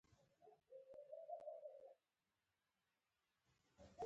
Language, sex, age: Pashto, female, 30-39